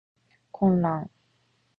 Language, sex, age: Japanese, female, 30-39